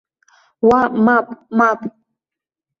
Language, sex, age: Abkhazian, female, 19-29